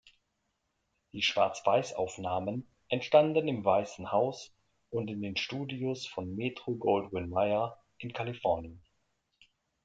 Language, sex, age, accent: German, male, 40-49, Deutschland Deutsch